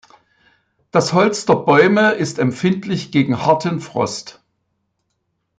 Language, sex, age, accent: German, male, 70-79, Deutschland Deutsch